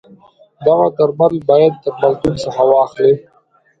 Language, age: Pashto, 19-29